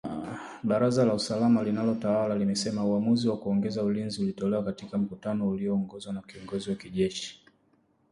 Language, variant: Swahili, Kiswahili Sanifu (EA)